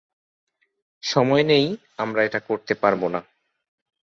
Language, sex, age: Bengali, male, 30-39